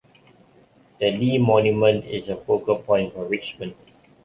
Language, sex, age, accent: English, male, 30-39, Malaysian English